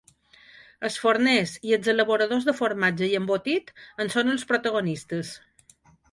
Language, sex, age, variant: Catalan, female, 40-49, Balear